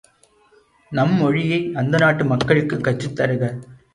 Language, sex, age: Tamil, male, 19-29